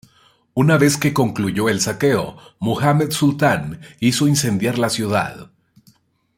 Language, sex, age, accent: Spanish, male, 40-49, México